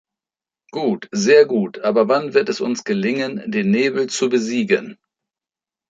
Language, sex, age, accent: German, male, 60-69, Deutschland Deutsch